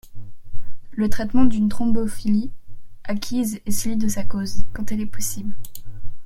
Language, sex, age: French, female, 19-29